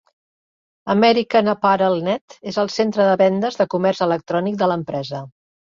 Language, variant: Catalan, Central